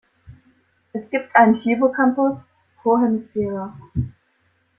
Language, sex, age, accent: German, female, under 19, Deutschland Deutsch